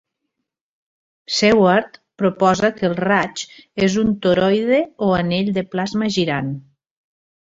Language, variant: Catalan, Nord-Occidental